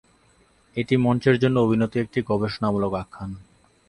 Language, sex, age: Bengali, male, 19-29